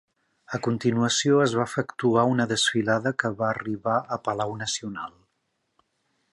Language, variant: Catalan, Central